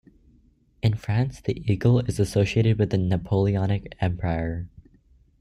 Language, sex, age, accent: English, male, under 19, United States English